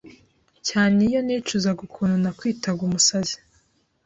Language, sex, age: Kinyarwanda, female, 19-29